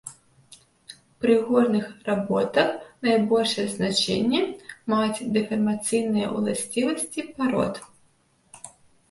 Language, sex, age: Belarusian, female, 19-29